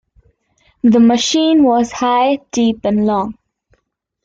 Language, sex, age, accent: English, male, 19-29, United States English